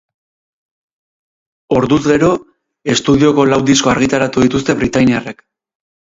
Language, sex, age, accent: Basque, male, 30-39, Erdialdekoa edo Nafarra (Gipuzkoa, Nafarroa)